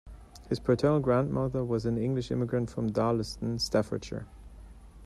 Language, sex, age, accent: English, male, 40-49, England English